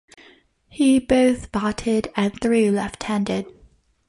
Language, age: English, 19-29